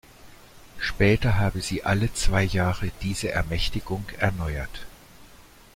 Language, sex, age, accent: German, male, 60-69, Deutschland Deutsch